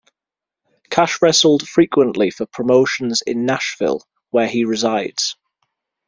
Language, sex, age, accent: English, male, 19-29, England English